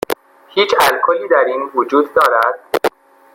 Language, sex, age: Persian, male, 19-29